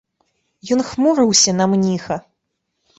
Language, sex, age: Belarusian, female, 19-29